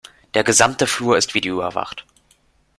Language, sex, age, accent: German, male, under 19, Deutschland Deutsch